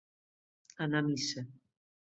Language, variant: Catalan, Nord-Occidental